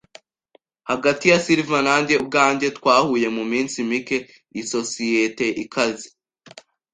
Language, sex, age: Kinyarwanda, male, 19-29